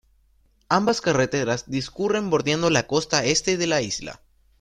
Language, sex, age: Spanish, male, 19-29